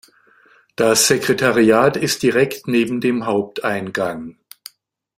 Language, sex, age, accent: German, male, 60-69, Deutschland Deutsch